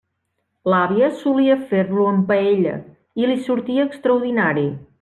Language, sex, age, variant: Catalan, female, 30-39, Central